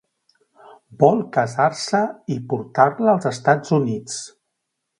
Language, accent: Catalan, Barceloní